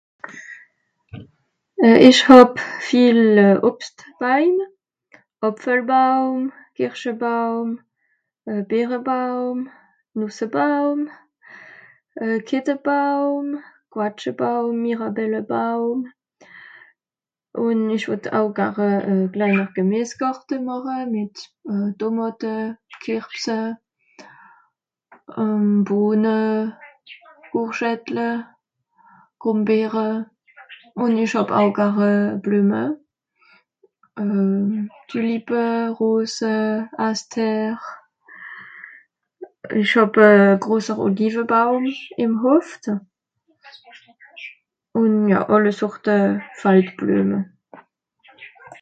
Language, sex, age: Swiss German, female, 30-39